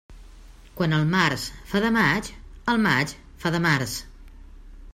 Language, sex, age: Catalan, female, 50-59